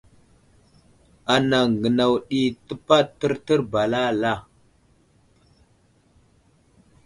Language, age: Wuzlam, 19-29